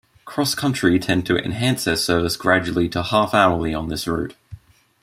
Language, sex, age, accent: English, male, under 19, Australian English